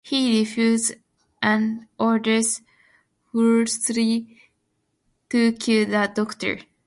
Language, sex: English, female